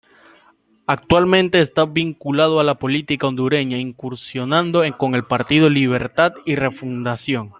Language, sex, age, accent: Spanish, male, under 19, América central